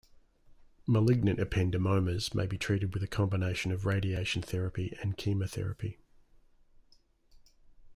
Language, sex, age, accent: English, male, 40-49, Australian English